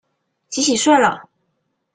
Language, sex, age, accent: Chinese, female, 19-29, 出生地：臺南市